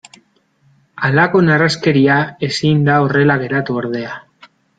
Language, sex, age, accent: Basque, male, 30-39, Mendebalekoa (Araba, Bizkaia, Gipuzkoako mendebaleko herri batzuk)